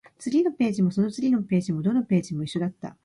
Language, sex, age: Japanese, female, 50-59